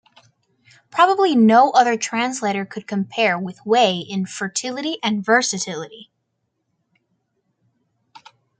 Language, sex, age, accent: English, female, under 19, United States English